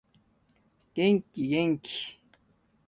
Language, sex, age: Japanese, male, 30-39